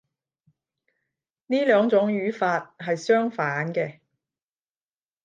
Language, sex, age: Cantonese, female, 30-39